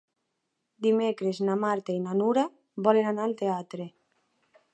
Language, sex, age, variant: Catalan, female, 19-29, Nord-Occidental